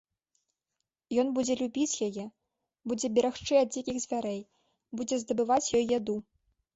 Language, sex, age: Belarusian, female, 19-29